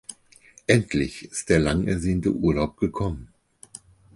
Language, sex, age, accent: German, male, 50-59, Deutschland Deutsch